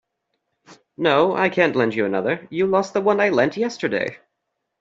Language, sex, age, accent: English, male, under 19, United States English